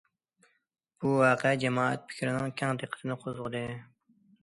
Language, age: Uyghur, 19-29